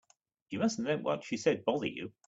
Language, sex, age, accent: English, male, 60-69, England English